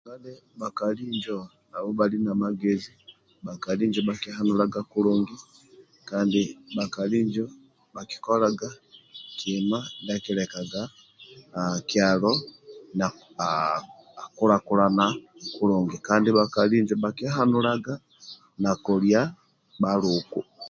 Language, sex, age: Amba (Uganda), male, 50-59